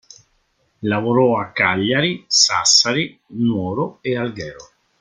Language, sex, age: Italian, male, 50-59